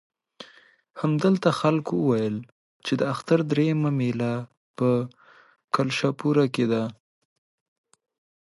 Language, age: Pashto, 19-29